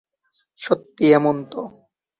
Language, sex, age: Bengali, male, 19-29